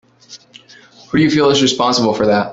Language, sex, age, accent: English, male, 19-29, United States English